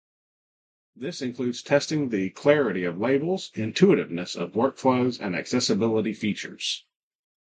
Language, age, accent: English, 30-39, United States English